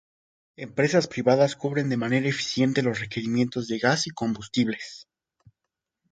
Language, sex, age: Spanish, male, 19-29